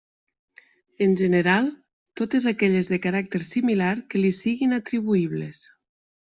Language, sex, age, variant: Catalan, female, 30-39, Central